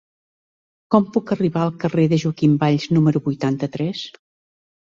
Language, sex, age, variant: Catalan, female, 60-69, Central